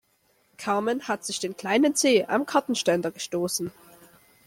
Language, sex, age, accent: German, male, under 19, Deutschland Deutsch